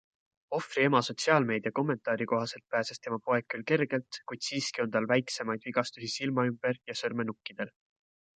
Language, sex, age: Estonian, male, 19-29